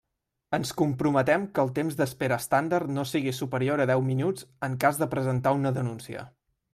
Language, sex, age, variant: Catalan, male, 19-29, Central